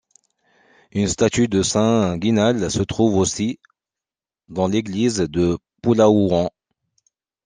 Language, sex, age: French, male, 30-39